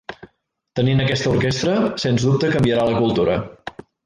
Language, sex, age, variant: Catalan, male, 40-49, Central